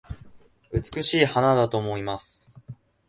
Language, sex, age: Japanese, male, 19-29